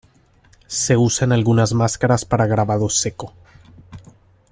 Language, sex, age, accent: Spanish, male, 19-29, América central